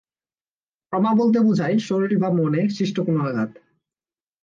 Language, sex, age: Bengali, male, 19-29